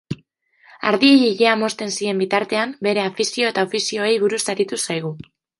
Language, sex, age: Basque, female, 19-29